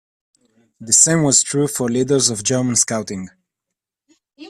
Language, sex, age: English, male, 19-29